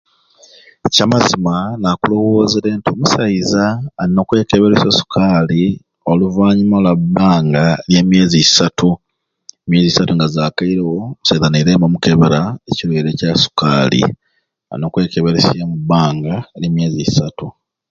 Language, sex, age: Ruuli, male, 30-39